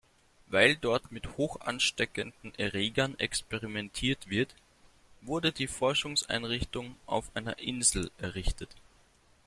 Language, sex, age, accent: German, male, 19-29, Österreichisches Deutsch